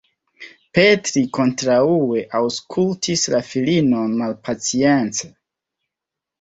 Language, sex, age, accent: Esperanto, male, 30-39, Internacia